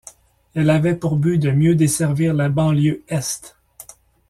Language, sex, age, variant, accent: French, male, 40-49, Français d'Amérique du Nord, Français du Canada